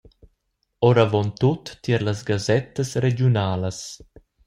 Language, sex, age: Romansh, male, 19-29